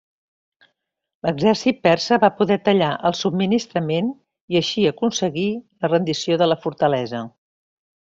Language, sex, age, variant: Catalan, female, 60-69, Central